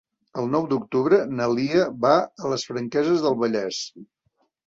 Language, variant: Catalan, Central